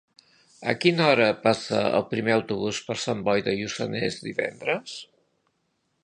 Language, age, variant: Catalan, 60-69, Central